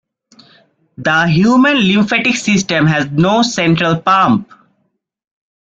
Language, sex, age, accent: English, male, 19-29, India and South Asia (India, Pakistan, Sri Lanka)